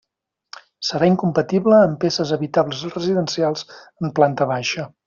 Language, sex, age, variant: Catalan, male, 40-49, Central